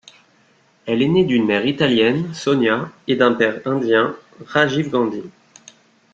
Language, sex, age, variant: French, male, 30-39, Français de métropole